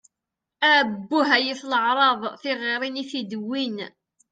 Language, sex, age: Kabyle, female, 40-49